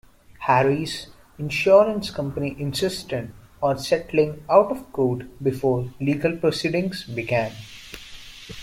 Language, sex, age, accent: English, male, under 19, India and South Asia (India, Pakistan, Sri Lanka)